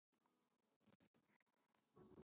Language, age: English, 19-29